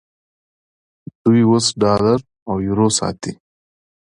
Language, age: Pashto, 30-39